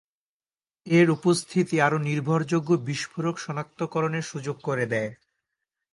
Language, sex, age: Bengali, male, 19-29